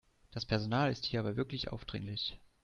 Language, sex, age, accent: German, male, 19-29, Deutschland Deutsch